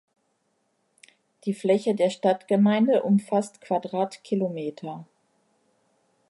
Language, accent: German, Deutschland Deutsch